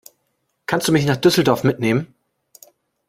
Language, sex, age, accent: German, male, 30-39, Deutschland Deutsch